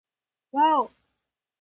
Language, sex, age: Japanese, female, 19-29